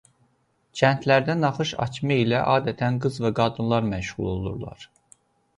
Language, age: Azerbaijani, 30-39